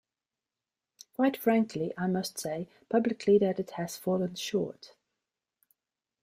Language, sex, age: English, female, 40-49